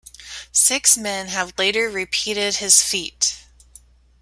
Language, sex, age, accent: English, female, 30-39, United States English